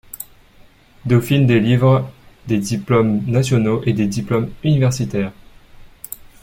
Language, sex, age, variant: French, male, 19-29, Français des départements et régions d'outre-mer